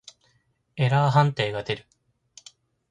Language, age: Japanese, 19-29